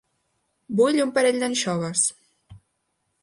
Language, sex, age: Catalan, female, 19-29